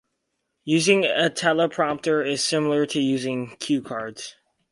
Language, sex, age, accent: English, male, under 19, United States English